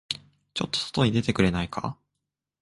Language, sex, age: Japanese, male, 19-29